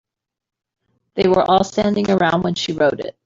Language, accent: English, United States English